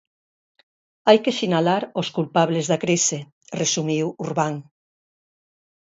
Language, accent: Galician, Normativo (estándar)